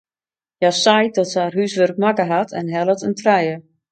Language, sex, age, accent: Western Frisian, female, 40-49, Wâldfrysk